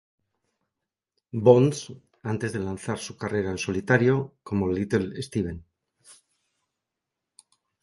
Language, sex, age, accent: Spanish, male, 60-69, España: Norte peninsular (Asturias, Castilla y León, Cantabria, País Vasco, Navarra, Aragón, La Rioja, Guadalajara, Cuenca)